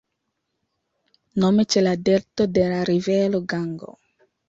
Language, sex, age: Esperanto, female, 19-29